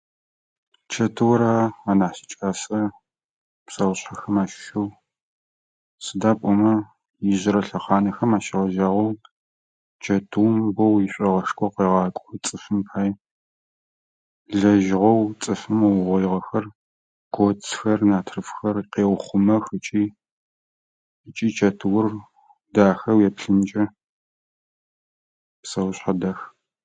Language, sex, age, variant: Adyghe, male, 30-39, Адыгабзэ (Кирил, пстэумэ зэдыряе)